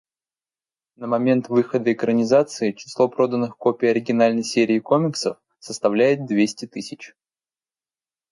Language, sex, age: Russian, male, 19-29